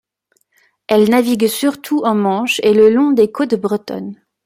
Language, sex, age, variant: French, female, 19-29, Français de métropole